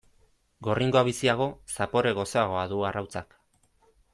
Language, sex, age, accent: Basque, male, 19-29, Erdialdekoa edo Nafarra (Gipuzkoa, Nafarroa)